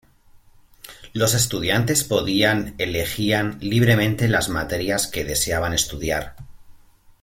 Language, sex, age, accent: Spanish, male, 30-39, España: Norte peninsular (Asturias, Castilla y León, Cantabria, País Vasco, Navarra, Aragón, La Rioja, Guadalajara, Cuenca)